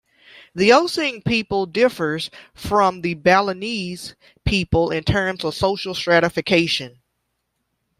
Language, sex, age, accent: English, female, 30-39, United States English